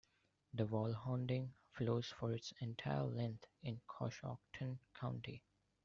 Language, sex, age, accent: English, male, 19-29, India and South Asia (India, Pakistan, Sri Lanka)